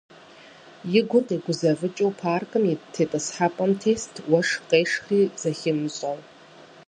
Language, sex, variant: Kabardian, female, Адыгэбзэ (Къэбэрдей, Кирил, псоми зэдай)